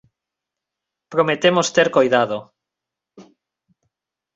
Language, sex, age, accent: Galician, male, 30-39, Normativo (estándar)